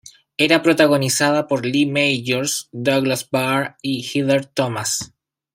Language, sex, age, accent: Spanish, male, 40-49, Chileno: Chile, Cuyo